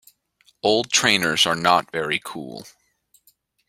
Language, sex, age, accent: English, male, 19-29, United States English